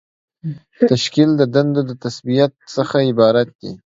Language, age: Pashto, under 19